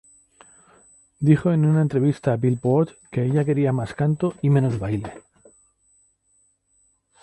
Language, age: Spanish, 60-69